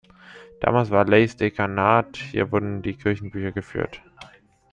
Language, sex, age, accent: German, male, under 19, Deutschland Deutsch